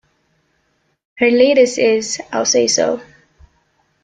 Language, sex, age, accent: English, female, 19-29, United States English